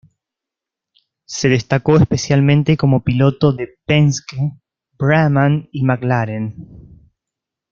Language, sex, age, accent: Spanish, male, 19-29, Rioplatense: Argentina, Uruguay, este de Bolivia, Paraguay